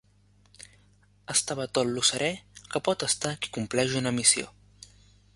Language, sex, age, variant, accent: Catalan, male, under 19, Central, central